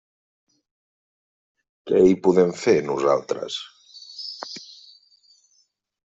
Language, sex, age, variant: Catalan, male, 19-29, Central